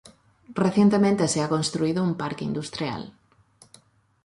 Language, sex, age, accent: Spanish, female, 40-49, España: Norte peninsular (Asturias, Castilla y León, Cantabria, País Vasco, Navarra, Aragón, La Rioja, Guadalajara, Cuenca)